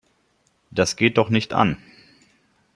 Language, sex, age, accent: German, male, 30-39, Deutschland Deutsch